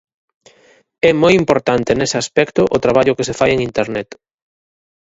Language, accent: Galician, Atlántico (seseo e gheada)